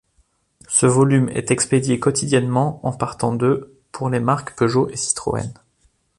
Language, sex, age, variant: French, male, 30-39, Français de métropole